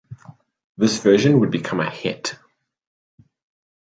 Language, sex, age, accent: English, male, 19-29, Southern African (South Africa, Zimbabwe, Namibia)